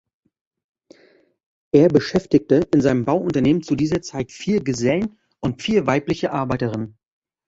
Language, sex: German, male